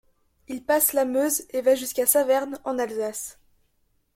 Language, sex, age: French, female, under 19